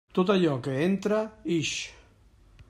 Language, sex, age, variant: Catalan, male, 50-59, Central